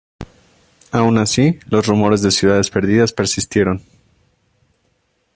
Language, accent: Spanish, México